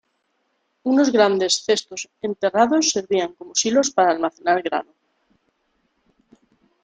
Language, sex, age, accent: Spanish, female, 30-39, España: Centro-Sur peninsular (Madrid, Toledo, Castilla-La Mancha)